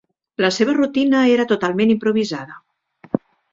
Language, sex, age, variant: Catalan, female, 60-69, Central